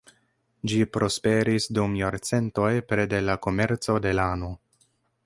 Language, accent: Esperanto, Internacia